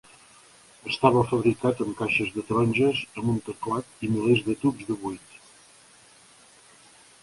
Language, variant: Catalan, Central